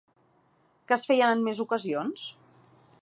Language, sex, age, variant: Catalan, female, 40-49, Central